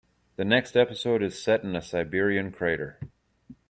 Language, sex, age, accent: English, male, 50-59, United States English